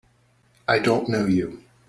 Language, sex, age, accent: English, male, 19-29, United States English